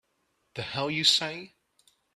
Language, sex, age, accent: English, male, under 19, England English